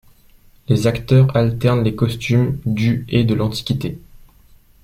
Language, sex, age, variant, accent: French, male, 19-29, Français des départements et régions d'outre-mer, Français de La Réunion